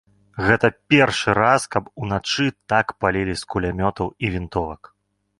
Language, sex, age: Belarusian, male, 19-29